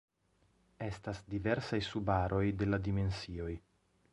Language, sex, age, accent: Esperanto, male, 30-39, Internacia